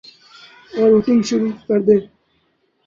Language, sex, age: Urdu, male, 19-29